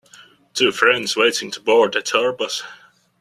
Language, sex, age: English, male, 19-29